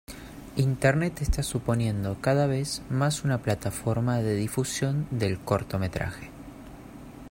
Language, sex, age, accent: Spanish, male, 19-29, Rioplatense: Argentina, Uruguay, este de Bolivia, Paraguay